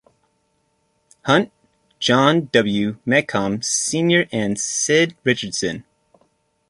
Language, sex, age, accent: English, male, 30-39, United States English